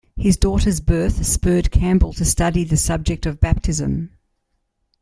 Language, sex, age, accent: English, female, 60-69, Australian English